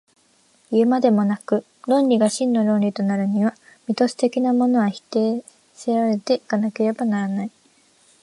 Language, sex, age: Japanese, female, 19-29